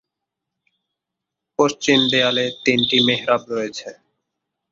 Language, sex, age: Bengali, male, 19-29